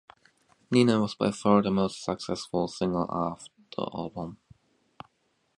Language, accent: English, United States English